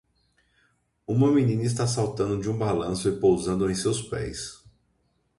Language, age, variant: Portuguese, 30-39, Portuguese (Brasil)